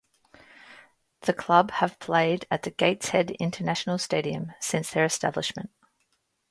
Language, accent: English, Australian English